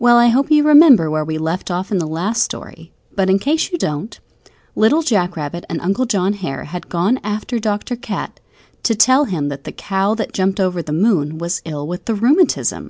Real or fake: real